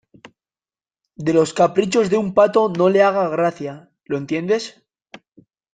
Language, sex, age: Spanish, male, 19-29